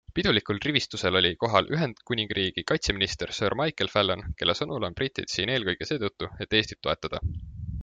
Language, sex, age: Estonian, male, 19-29